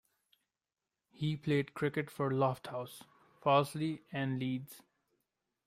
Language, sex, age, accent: English, male, 19-29, India and South Asia (India, Pakistan, Sri Lanka)